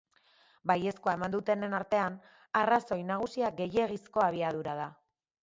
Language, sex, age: Basque, female, 30-39